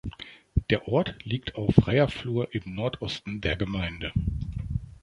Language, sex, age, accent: German, male, 40-49, Deutschland Deutsch